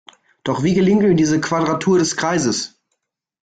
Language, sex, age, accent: German, male, 19-29, Deutschland Deutsch